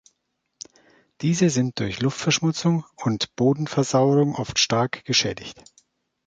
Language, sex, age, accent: German, male, 40-49, Deutschland Deutsch